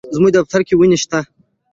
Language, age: Pashto, 19-29